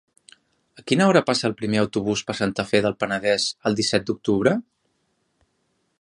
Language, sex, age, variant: Catalan, male, 40-49, Central